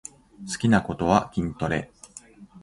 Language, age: Japanese, 40-49